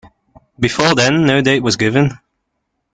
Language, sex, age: English, male, 19-29